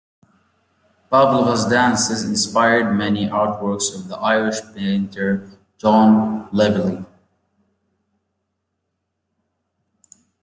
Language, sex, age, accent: English, male, 19-29, United States English